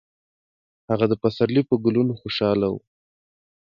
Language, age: Pashto, 19-29